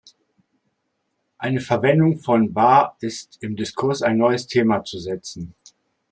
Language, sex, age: German, male, 40-49